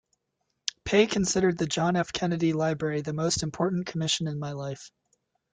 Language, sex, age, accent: English, male, 30-39, United States English